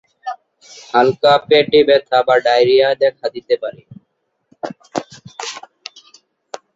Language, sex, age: Bengali, female, 40-49